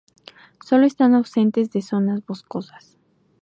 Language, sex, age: Spanish, female, 19-29